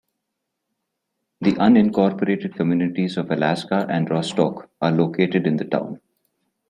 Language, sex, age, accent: English, male, 30-39, India and South Asia (India, Pakistan, Sri Lanka)